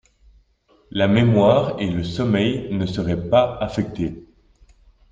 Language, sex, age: French, male, 30-39